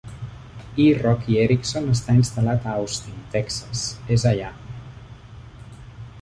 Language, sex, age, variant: Catalan, male, 40-49, Central